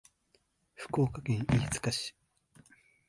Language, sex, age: Japanese, male, 19-29